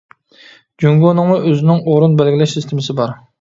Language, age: Uyghur, 40-49